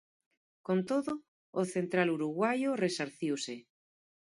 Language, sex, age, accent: Galician, female, 40-49, Normativo (estándar)